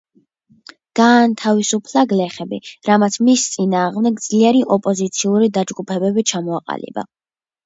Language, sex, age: Georgian, female, under 19